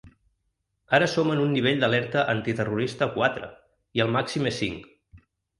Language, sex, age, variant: Catalan, male, 40-49, Central